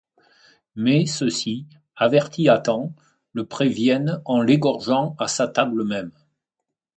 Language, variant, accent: French, Français de métropole, Français du sud de la France